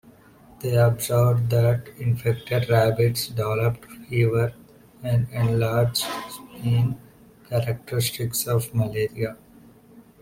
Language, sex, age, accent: English, male, 19-29, India and South Asia (India, Pakistan, Sri Lanka)